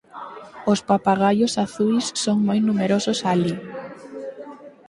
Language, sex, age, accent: Galician, female, under 19, Normativo (estándar)